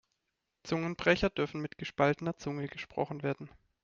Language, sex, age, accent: German, male, 30-39, Deutschland Deutsch